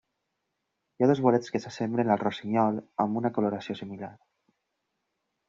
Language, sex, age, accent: Catalan, male, 19-29, valencià